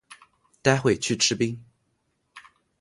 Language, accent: Chinese, 出生地：浙江省